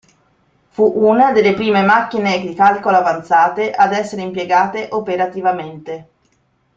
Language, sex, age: Italian, female, 40-49